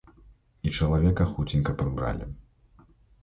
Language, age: Belarusian, 30-39